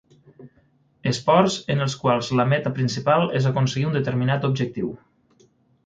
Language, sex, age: Catalan, male, 30-39